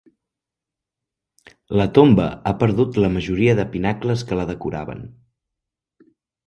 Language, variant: Catalan, Central